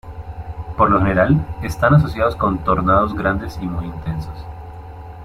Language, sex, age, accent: Spanish, male, 30-39, Andino-Pacífico: Colombia, Perú, Ecuador, oeste de Bolivia y Venezuela andina